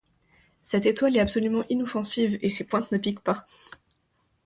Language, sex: French, female